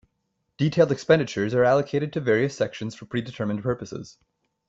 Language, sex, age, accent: English, male, 19-29, United States English